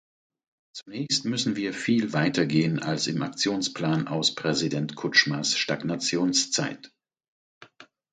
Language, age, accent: German, 50-59, Deutschland Deutsch